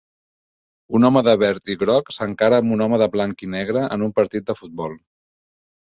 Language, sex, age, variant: Catalan, male, 40-49, Central